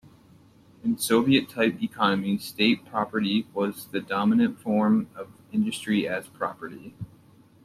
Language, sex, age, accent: English, male, 19-29, United States English